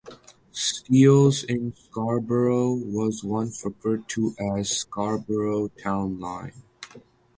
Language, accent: English, United States English